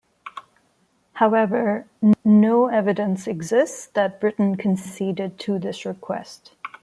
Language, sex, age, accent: English, female, 30-39, India and South Asia (India, Pakistan, Sri Lanka)